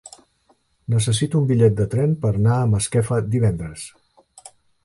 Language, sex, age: Catalan, male, 60-69